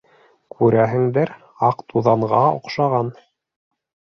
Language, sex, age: Bashkir, male, 30-39